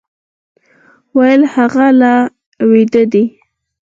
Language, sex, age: Pashto, female, under 19